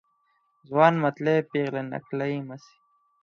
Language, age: Pashto, 19-29